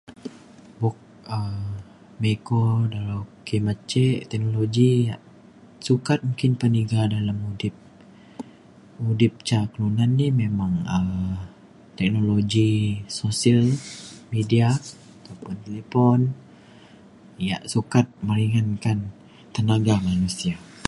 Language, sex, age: Mainstream Kenyah, male, 19-29